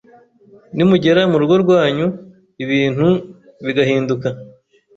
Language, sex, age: Kinyarwanda, male, 19-29